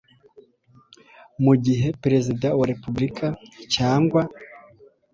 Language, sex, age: Kinyarwanda, male, 19-29